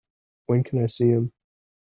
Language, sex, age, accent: English, male, 19-29, United States English